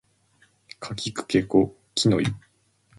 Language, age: Japanese, 19-29